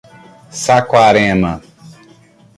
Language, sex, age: Portuguese, male, 30-39